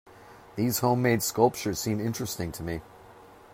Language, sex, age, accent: English, male, 40-49, United States English